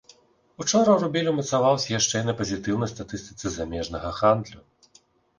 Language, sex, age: Belarusian, male, 30-39